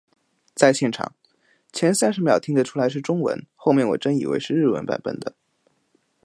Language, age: Chinese, under 19